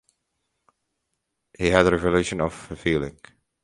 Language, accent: English, United States English